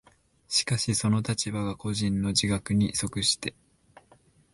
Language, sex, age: Japanese, male, 19-29